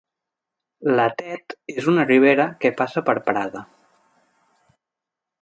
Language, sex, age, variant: Catalan, male, 19-29, Central